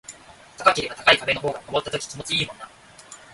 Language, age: Japanese, 19-29